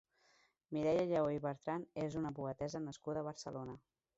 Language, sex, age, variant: Catalan, female, 30-39, Central